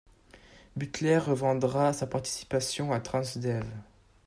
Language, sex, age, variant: French, male, under 19, Français de métropole